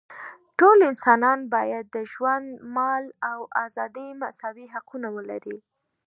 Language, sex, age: Pashto, female, 19-29